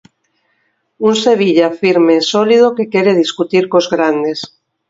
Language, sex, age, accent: Galician, female, 50-59, Oriental (común en zona oriental)